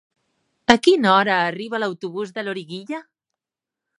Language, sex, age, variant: Catalan, female, 40-49, Central